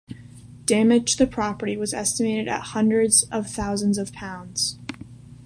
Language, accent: English, United States English